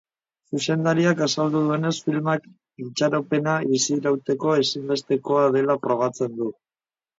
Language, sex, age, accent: Basque, female, 50-59, Mendebalekoa (Araba, Bizkaia, Gipuzkoako mendebaleko herri batzuk)